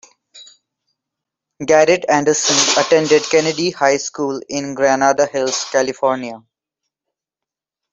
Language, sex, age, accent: English, male, 19-29, India and South Asia (India, Pakistan, Sri Lanka)